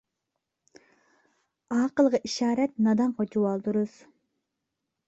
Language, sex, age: Uyghur, female, 19-29